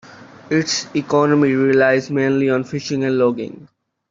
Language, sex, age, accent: English, male, under 19, India and South Asia (India, Pakistan, Sri Lanka)